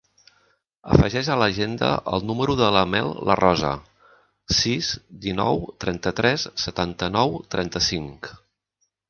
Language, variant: Catalan, Central